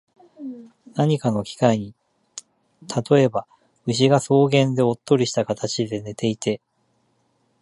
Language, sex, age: Japanese, male, 30-39